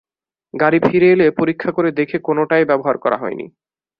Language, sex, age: Bengali, male, under 19